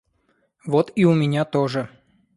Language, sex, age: Russian, male, 30-39